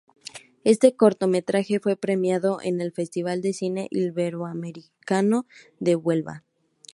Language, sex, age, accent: Spanish, female, under 19, México